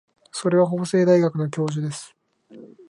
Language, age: Japanese, 19-29